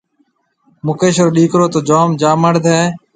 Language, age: Marwari (Pakistan), 40-49